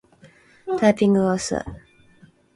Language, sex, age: Japanese, female, 19-29